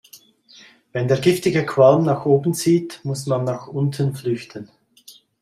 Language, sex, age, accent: German, male, 50-59, Schweizerdeutsch